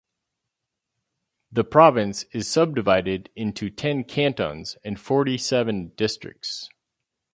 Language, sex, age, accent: English, male, 50-59, United States English